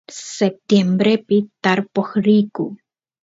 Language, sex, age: Santiago del Estero Quichua, female, 30-39